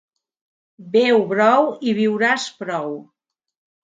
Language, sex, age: Catalan, female, 50-59